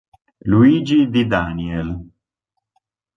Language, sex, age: Italian, male, 50-59